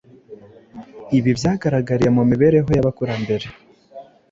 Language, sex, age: Kinyarwanda, male, 19-29